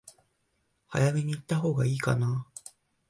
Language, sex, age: Japanese, male, 19-29